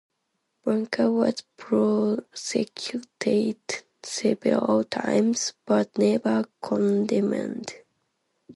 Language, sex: English, female